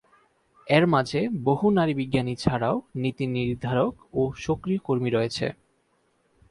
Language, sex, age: Bengali, male, 19-29